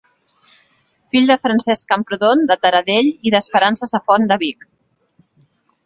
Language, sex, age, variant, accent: Catalan, female, 40-49, Central, central; Oriental